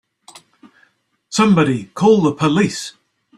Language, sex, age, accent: English, male, 60-69, New Zealand English